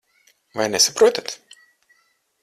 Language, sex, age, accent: Latvian, male, 30-39, Riga